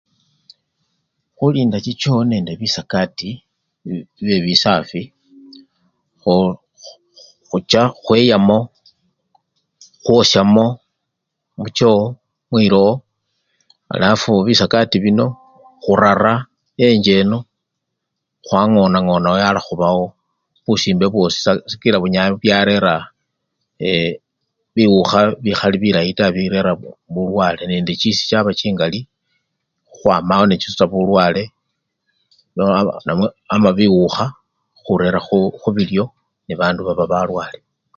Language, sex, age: Luyia, male, 60-69